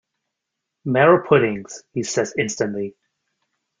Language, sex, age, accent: English, male, 30-39, Canadian English